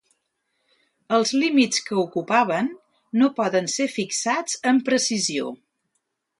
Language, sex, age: Catalan, female, 60-69